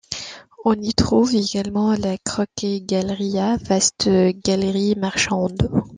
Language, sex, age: French, female, 19-29